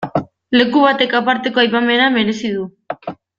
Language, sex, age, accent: Basque, male, under 19, Mendebalekoa (Araba, Bizkaia, Gipuzkoako mendebaleko herri batzuk)